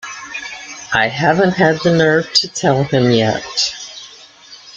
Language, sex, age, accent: English, female, 60-69, United States English